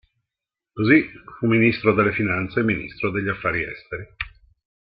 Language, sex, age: Italian, male, 60-69